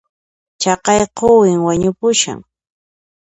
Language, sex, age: Puno Quechua, female, 30-39